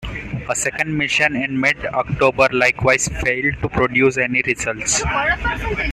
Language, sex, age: English, male, under 19